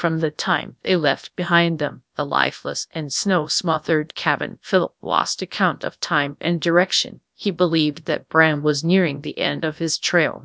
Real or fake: fake